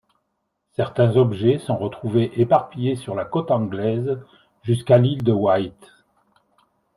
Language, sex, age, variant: French, male, 60-69, Français de métropole